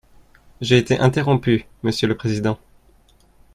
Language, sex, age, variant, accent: French, male, 19-29, Français d'Europe, Français de Suisse